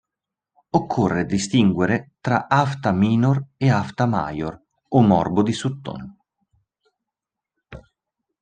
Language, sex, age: Italian, male, 30-39